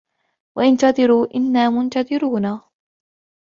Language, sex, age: Arabic, female, 19-29